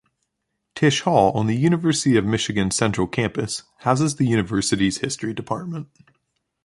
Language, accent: English, United States English